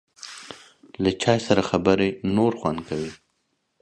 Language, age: Pashto, 30-39